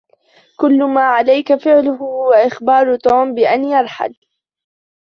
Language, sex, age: Arabic, female, 19-29